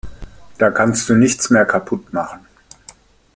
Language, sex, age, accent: German, male, 50-59, Deutschland Deutsch